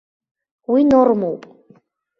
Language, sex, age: Abkhazian, female, under 19